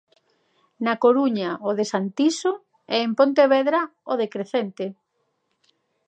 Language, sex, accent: Galician, female, Normativo (estándar)